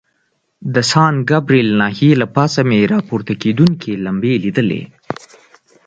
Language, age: Pashto, 19-29